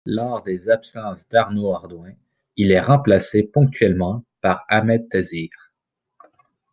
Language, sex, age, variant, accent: French, male, under 19, Français d'Amérique du Nord, Français du Canada